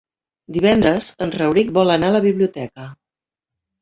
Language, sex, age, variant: Catalan, female, 50-59, Central